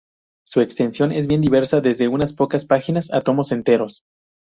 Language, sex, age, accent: Spanish, male, 19-29, México